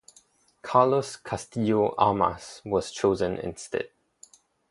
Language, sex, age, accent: English, male, 19-29, Singaporean English